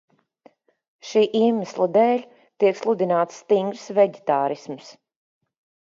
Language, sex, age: Latvian, female, 40-49